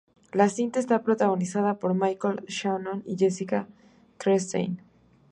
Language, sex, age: Spanish, female, 19-29